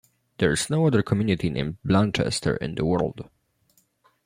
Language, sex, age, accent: English, male, under 19, United States English